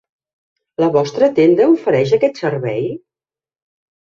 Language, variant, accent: Catalan, Central, central